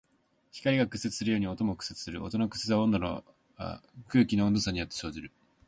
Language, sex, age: Japanese, male, 19-29